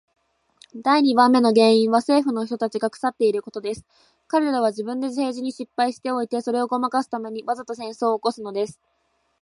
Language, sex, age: Japanese, female, 19-29